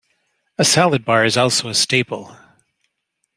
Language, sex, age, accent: English, male, 60-69, United States English